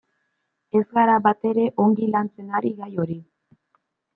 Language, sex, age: Basque, male, 19-29